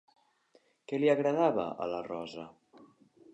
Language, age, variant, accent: Catalan, under 19, Central, central